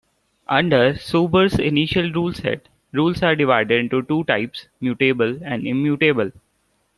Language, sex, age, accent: English, male, 19-29, India and South Asia (India, Pakistan, Sri Lanka)